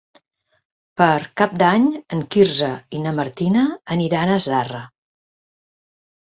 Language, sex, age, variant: Catalan, female, 60-69, Central